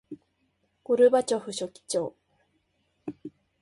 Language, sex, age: Japanese, female, under 19